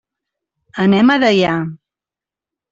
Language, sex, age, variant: Catalan, female, 40-49, Central